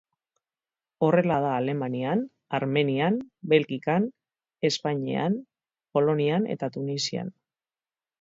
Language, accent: Basque, Erdialdekoa edo Nafarra (Gipuzkoa, Nafarroa)